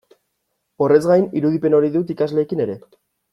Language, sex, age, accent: Basque, male, 19-29, Erdialdekoa edo Nafarra (Gipuzkoa, Nafarroa)